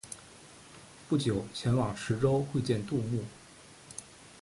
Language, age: Chinese, 30-39